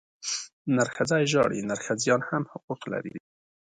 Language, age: Pashto, 30-39